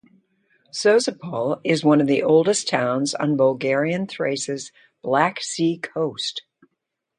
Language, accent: English, United States English